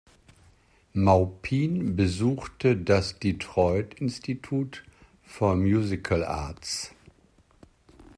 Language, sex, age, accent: German, male, 50-59, Deutschland Deutsch